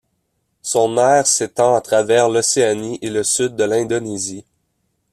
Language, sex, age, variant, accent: French, male, 19-29, Français d'Amérique du Nord, Français du Canada